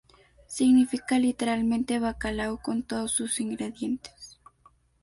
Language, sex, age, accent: Spanish, female, 19-29, México